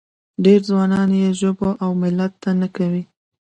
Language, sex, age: Pashto, female, 19-29